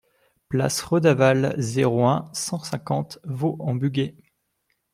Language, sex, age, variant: French, male, 19-29, Français de métropole